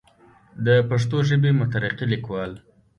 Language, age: Pashto, 19-29